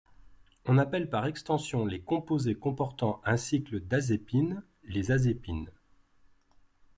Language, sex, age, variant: French, male, 40-49, Français de métropole